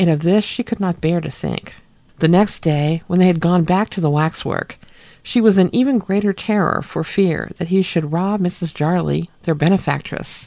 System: none